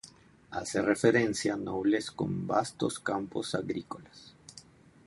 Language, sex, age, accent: Spanish, male, 40-49, Caribe: Cuba, Venezuela, Puerto Rico, República Dominicana, Panamá, Colombia caribeña, México caribeño, Costa del golfo de México